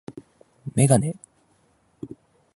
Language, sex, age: Japanese, male, under 19